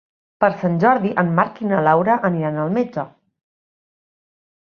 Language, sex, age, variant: Catalan, male, 30-39, Central